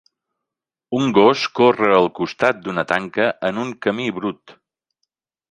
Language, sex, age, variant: Catalan, male, 50-59, Central